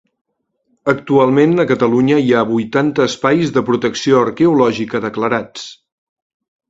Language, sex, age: Catalan, male, 50-59